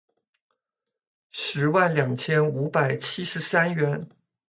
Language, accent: Chinese, 出生地：湖南省